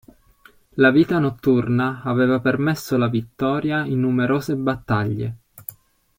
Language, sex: Italian, male